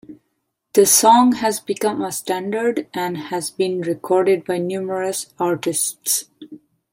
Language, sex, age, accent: English, female, 30-39, India and South Asia (India, Pakistan, Sri Lanka)